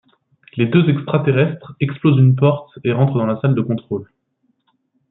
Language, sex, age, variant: French, male, 19-29, Français de métropole